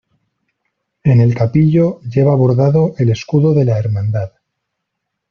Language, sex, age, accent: Spanish, male, 30-39, España: Norte peninsular (Asturias, Castilla y León, Cantabria, País Vasco, Navarra, Aragón, La Rioja, Guadalajara, Cuenca)